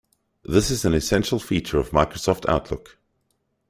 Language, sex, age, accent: English, male, 30-39, Southern African (South Africa, Zimbabwe, Namibia)